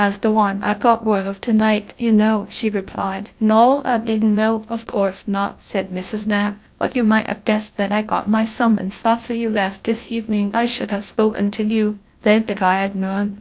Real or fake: fake